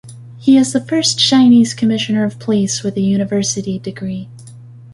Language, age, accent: English, 19-29, United States English